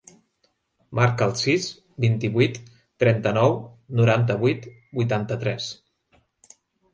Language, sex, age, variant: Catalan, male, 30-39, Central